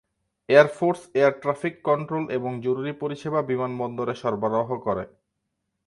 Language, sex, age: Bengali, male, 19-29